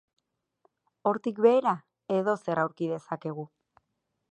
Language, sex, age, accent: Basque, female, 30-39, Erdialdekoa edo Nafarra (Gipuzkoa, Nafarroa)